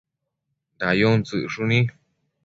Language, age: Matsés, under 19